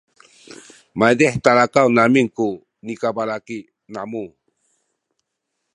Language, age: Sakizaya, 60-69